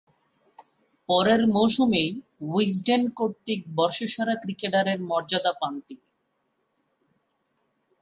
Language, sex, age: Bengali, male, 19-29